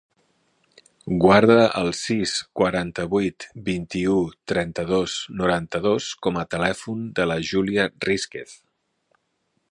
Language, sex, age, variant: Catalan, male, 40-49, Central